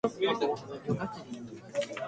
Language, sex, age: Japanese, female, 19-29